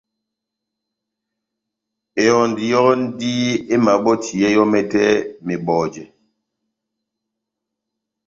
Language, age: Batanga, 60-69